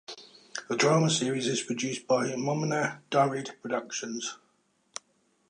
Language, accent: English, England English